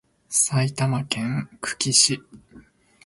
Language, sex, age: Japanese, male, 19-29